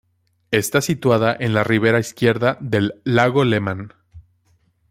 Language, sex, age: Spanish, male, 19-29